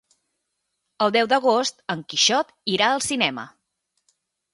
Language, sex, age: Catalan, female, 30-39